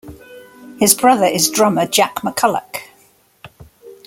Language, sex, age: English, female, 60-69